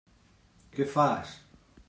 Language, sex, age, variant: Catalan, male, 50-59, Central